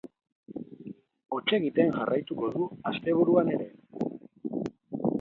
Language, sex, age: Basque, male, 30-39